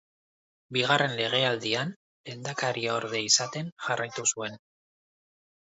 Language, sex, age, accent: Basque, male, 40-49, Mendebalekoa (Araba, Bizkaia, Gipuzkoako mendebaleko herri batzuk)